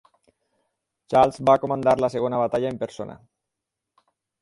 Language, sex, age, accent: Catalan, male, 50-59, valencià